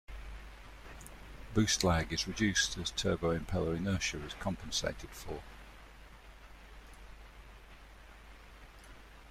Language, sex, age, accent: English, male, 50-59, England English